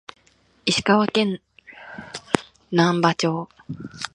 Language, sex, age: Japanese, female, 19-29